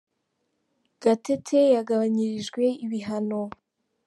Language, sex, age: Kinyarwanda, female, 19-29